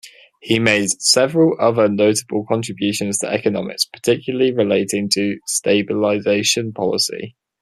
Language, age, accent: English, 19-29, England English